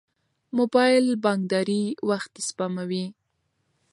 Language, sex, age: Pashto, female, 19-29